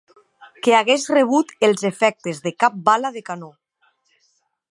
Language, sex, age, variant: Catalan, female, 19-29, Nord-Occidental